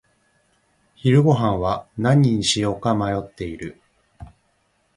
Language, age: Japanese, 40-49